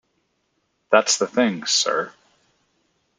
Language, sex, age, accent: English, male, 30-39, United States English